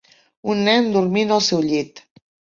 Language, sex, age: Catalan, female, 60-69